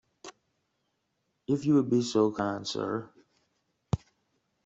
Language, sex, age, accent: English, male, 30-39, United States English